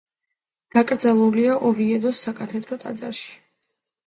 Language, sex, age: Georgian, female, 19-29